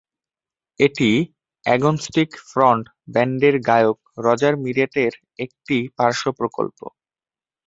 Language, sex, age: Bengali, male, under 19